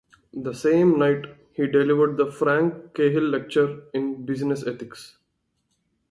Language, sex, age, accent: English, male, 19-29, India and South Asia (India, Pakistan, Sri Lanka)